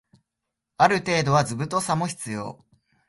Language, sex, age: Japanese, male, 19-29